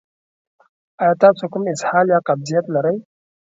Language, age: Pashto, 19-29